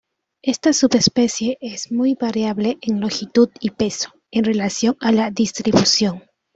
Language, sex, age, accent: Spanish, female, 19-29, España: Norte peninsular (Asturias, Castilla y León, Cantabria, País Vasco, Navarra, Aragón, La Rioja, Guadalajara, Cuenca)